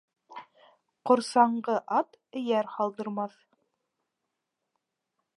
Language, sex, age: Bashkir, female, 19-29